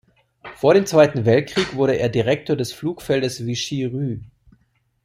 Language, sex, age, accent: German, male, 40-49, Deutschland Deutsch